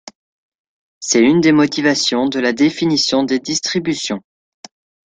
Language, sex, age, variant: French, male, under 19, Français de métropole